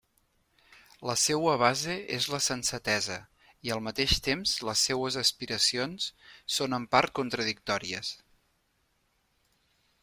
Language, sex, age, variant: Catalan, male, 40-49, Central